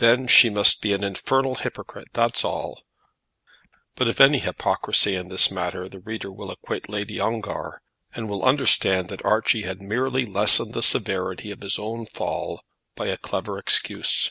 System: none